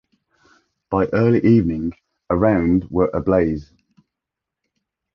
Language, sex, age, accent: English, male, 30-39, England English